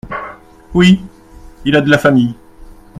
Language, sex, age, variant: French, male, 30-39, Français de métropole